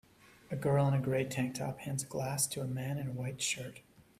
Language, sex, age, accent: English, male, 40-49, United States English